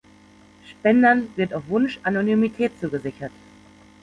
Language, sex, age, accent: German, female, 40-49, Deutschland Deutsch